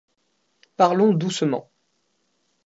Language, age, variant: French, 19-29, Français de métropole